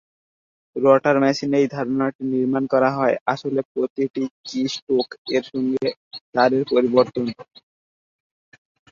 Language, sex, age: Bengali, male, 19-29